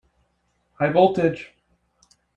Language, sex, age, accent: English, male, 19-29, United States English